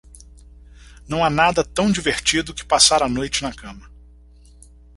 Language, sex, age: Portuguese, male, 40-49